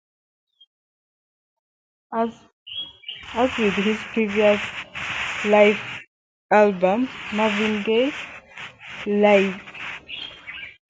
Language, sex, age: English, female, 30-39